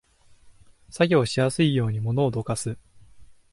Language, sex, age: Japanese, male, under 19